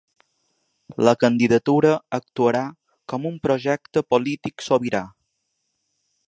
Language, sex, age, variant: Catalan, male, 30-39, Balear